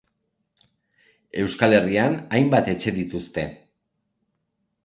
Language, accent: Basque, Erdialdekoa edo Nafarra (Gipuzkoa, Nafarroa)